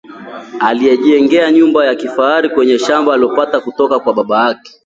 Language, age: Swahili, 30-39